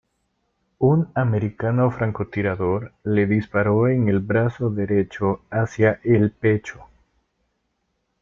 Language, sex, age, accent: Spanish, male, 19-29, América central